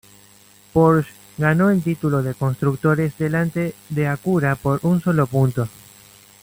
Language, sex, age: Spanish, male, 19-29